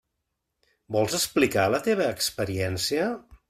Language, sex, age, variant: Catalan, male, 50-59, Central